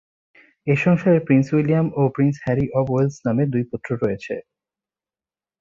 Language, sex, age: Bengali, male, 19-29